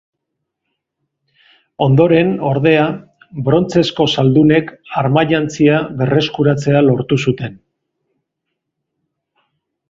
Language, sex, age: Basque, male, 50-59